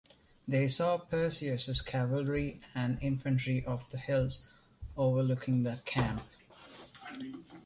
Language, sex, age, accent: English, male, 19-29, India and South Asia (India, Pakistan, Sri Lanka)